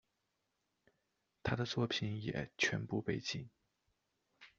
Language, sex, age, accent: Chinese, male, 19-29, 出生地：辽宁省